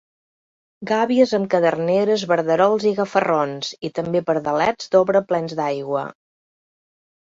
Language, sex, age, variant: Catalan, female, 50-59, Central